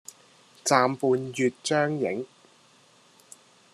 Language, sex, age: Cantonese, male, 30-39